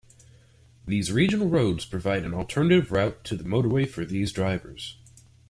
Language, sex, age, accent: English, male, 19-29, United States English